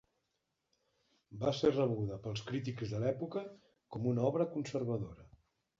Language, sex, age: Catalan, male, 50-59